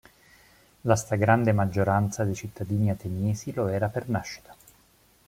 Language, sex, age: Italian, male, 40-49